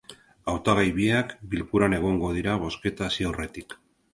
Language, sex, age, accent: Basque, male, 50-59, Mendebalekoa (Araba, Bizkaia, Gipuzkoako mendebaleko herri batzuk)